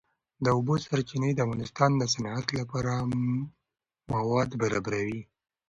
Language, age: Pashto, 19-29